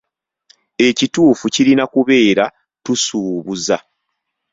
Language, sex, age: Ganda, male, 30-39